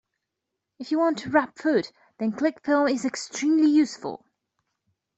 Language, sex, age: English, female, 19-29